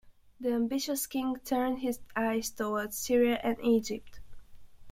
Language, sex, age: English, female, 19-29